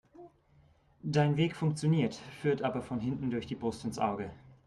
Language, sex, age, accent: German, male, 19-29, Deutschland Deutsch